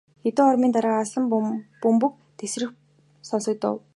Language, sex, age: Mongolian, female, 19-29